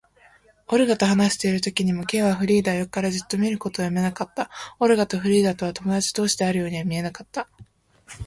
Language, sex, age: Japanese, female, 19-29